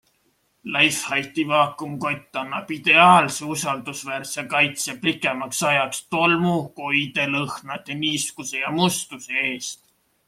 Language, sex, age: Estonian, male, 19-29